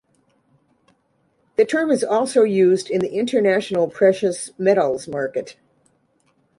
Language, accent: English, United States English